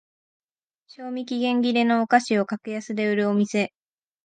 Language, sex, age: Japanese, female, 19-29